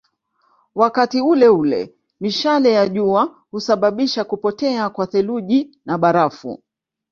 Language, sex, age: Swahili, female, 50-59